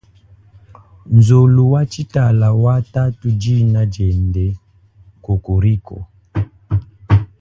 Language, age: Luba-Lulua, 40-49